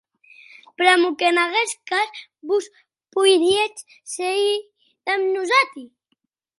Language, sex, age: Occitan, female, 30-39